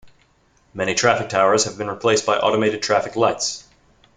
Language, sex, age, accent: English, male, 19-29, United States English